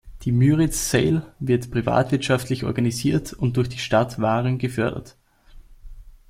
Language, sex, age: German, male, under 19